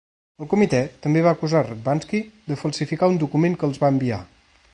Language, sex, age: Catalan, male, 19-29